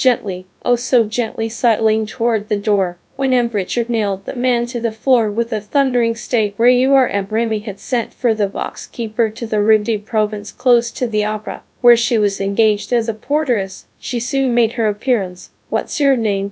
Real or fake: fake